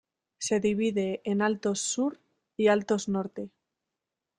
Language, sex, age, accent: Spanish, female, 19-29, España: Centro-Sur peninsular (Madrid, Toledo, Castilla-La Mancha)